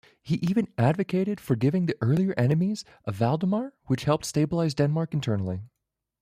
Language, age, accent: English, 19-29, United States English